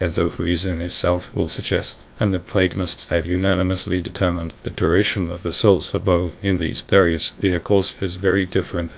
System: TTS, GlowTTS